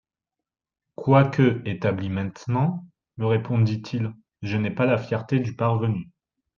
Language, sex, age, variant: French, male, 19-29, Français de métropole